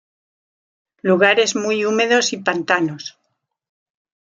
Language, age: Spanish, 60-69